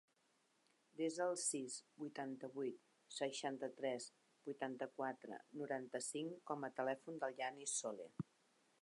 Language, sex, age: Catalan, female, 50-59